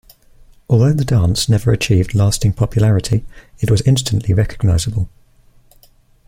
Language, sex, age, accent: English, male, 19-29, England English